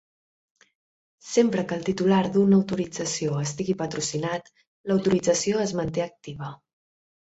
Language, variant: Catalan, Central